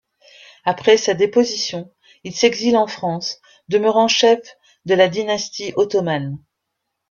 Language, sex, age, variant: French, female, 50-59, Français de métropole